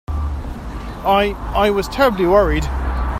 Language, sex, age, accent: English, male, 50-59, England English